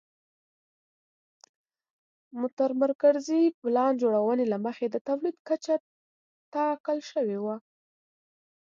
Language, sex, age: Pashto, female, under 19